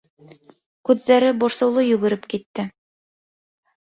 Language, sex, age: Bashkir, female, 19-29